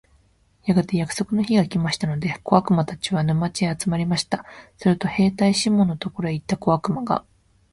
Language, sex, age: Japanese, female, 19-29